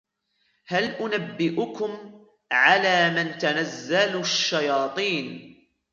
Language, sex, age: Arabic, male, 19-29